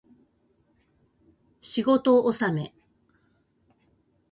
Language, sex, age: Japanese, female, 50-59